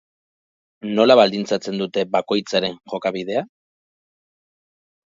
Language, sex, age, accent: Basque, male, 40-49, Batua